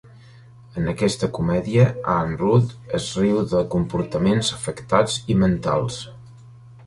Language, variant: Catalan, Central